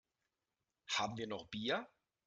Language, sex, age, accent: German, male, 40-49, Deutschland Deutsch